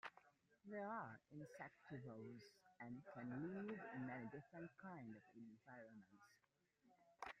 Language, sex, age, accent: English, female, 50-59, United States English